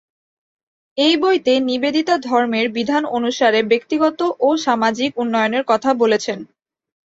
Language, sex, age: Bengali, female, 19-29